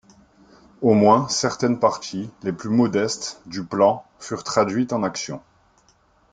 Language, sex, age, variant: French, male, 30-39, Français de métropole